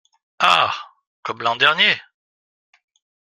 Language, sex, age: French, male, 60-69